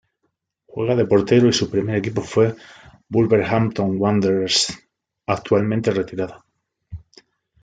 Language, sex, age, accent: Spanish, male, 30-39, España: Sur peninsular (Andalucia, Extremadura, Murcia)